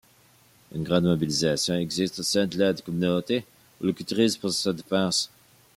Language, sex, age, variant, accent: French, male, 40-49, Français d'Amérique du Nord, Français du Canada